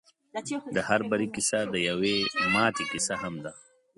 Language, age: Pashto, 30-39